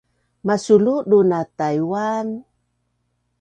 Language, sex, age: Bunun, female, 60-69